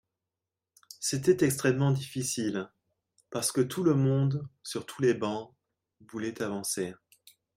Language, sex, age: French, male, 30-39